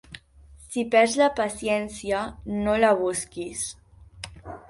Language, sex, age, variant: Catalan, female, under 19, Central